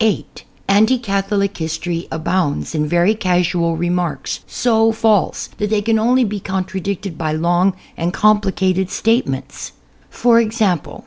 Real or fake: real